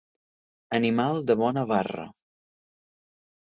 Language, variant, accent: Catalan, Central, central